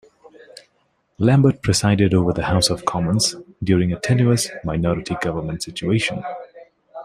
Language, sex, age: English, male, 19-29